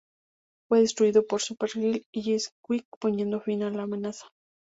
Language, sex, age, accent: Spanish, female, 30-39, México